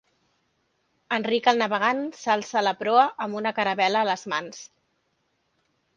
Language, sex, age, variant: Catalan, female, 40-49, Central